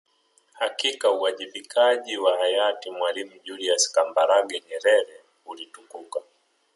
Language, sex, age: Swahili, male, 30-39